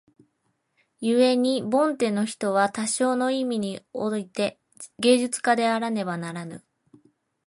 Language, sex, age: Japanese, female, 19-29